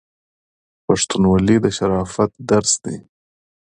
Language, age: Pashto, 30-39